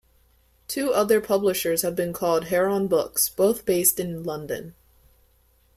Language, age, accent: English, under 19, United States English